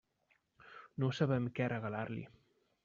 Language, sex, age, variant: Catalan, male, 30-39, Central